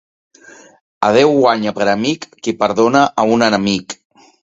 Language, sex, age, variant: Catalan, male, 40-49, Central